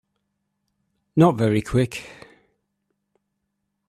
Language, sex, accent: English, male, England English